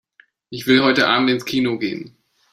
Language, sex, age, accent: German, male, 30-39, Deutschland Deutsch